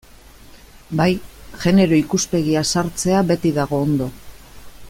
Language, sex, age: Basque, female, 50-59